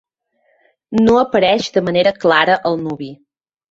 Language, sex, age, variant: Catalan, female, 30-39, Central